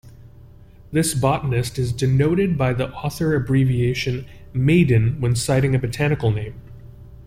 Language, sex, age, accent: English, male, 30-39, United States English